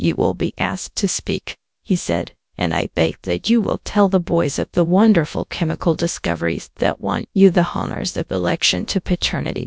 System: TTS, GradTTS